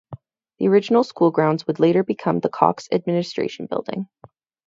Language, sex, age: English, female, 19-29